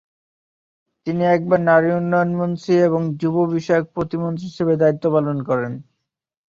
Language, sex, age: Bengali, male, 19-29